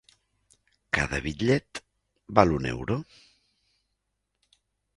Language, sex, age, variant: Catalan, male, 30-39, Nord-Occidental